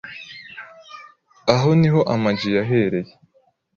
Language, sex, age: Kinyarwanda, male, 40-49